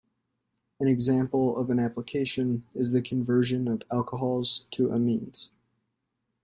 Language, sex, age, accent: English, male, 19-29, United States English